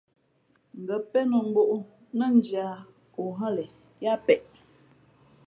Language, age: Fe'fe', 19-29